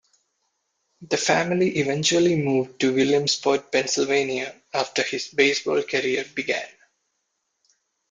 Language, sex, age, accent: English, male, 19-29, India and South Asia (India, Pakistan, Sri Lanka)